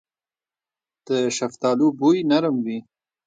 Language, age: Pashto, 30-39